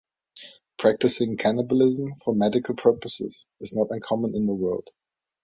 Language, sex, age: English, male, 30-39